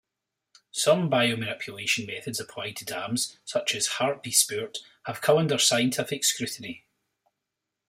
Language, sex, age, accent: English, male, 40-49, Scottish English